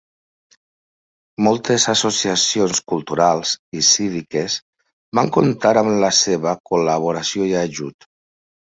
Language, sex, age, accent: Catalan, male, 50-59, valencià